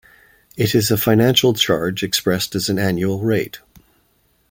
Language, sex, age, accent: English, male, 50-59, Canadian English